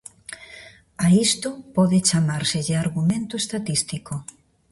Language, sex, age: Galician, female, 60-69